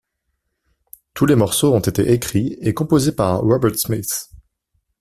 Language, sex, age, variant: French, male, 19-29, Français de métropole